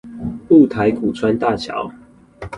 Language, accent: Chinese, 出生地：新北市